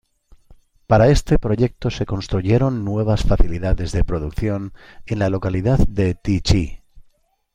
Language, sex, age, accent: Spanish, male, 50-59, España: Centro-Sur peninsular (Madrid, Toledo, Castilla-La Mancha)